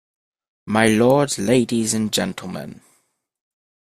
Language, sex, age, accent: English, male, 19-29, United States English